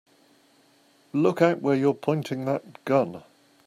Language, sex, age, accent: English, male, 50-59, England English